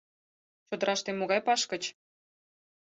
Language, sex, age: Mari, female, 19-29